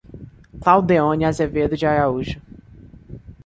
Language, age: Portuguese, under 19